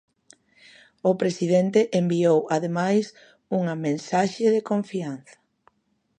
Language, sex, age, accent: Galician, female, 40-49, Normativo (estándar)